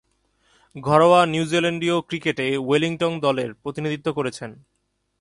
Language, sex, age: Bengali, male, 19-29